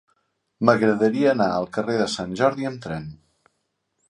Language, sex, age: Catalan, male, 50-59